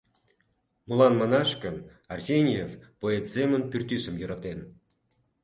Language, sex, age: Mari, male, 50-59